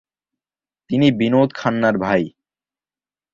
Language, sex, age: Bengali, male, under 19